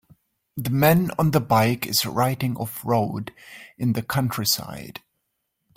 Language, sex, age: English, male, 30-39